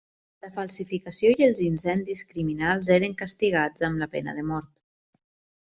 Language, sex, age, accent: Catalan, female, 19-29, valencià